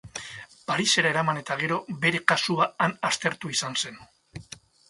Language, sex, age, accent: Basque, male, 60-69, Mendebalekoa (Araba, Bizkaia, Gipuzkoako mendebaleko herri batzuk)